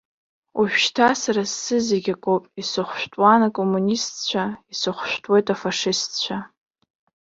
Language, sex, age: Abkhazian, male, under 19